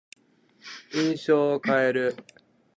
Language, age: Japanese, 30-39